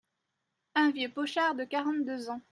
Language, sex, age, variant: French, female, 30-39, Français de métropole